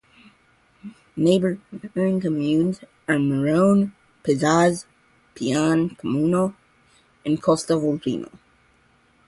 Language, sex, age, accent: English, male, under 19, United States English